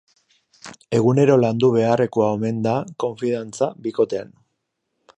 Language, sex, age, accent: Basque, male, 40-49, Mendebalekoa (Araba, Bizkaia, Gipuzkoako mendebaleko herri batzuk)